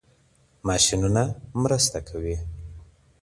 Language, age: Pashto, 30-39